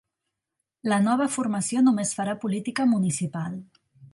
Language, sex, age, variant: Catalan, female, 40-49, Central